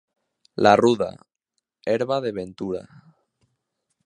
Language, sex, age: Catalan, male, under 19